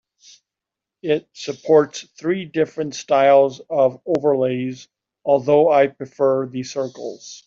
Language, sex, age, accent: English, male, 50-59, United States English